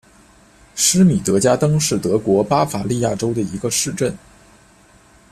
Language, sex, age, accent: Chinese, male, 19-29, 出生地：河南省